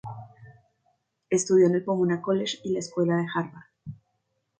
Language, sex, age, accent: Spanish, female, 40-49, Andino-Pacífico: Colombia, Perú, Ecuador, oeste de Bolivia y Venezuela andina